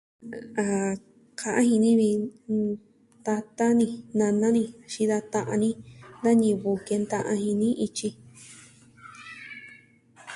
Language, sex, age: Southwestern Tlaxiaco Mixtec, female, 19-29